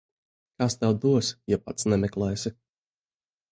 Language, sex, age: Latvian, male, 19-29